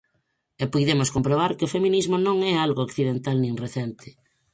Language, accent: Galician, Normativo (estándar)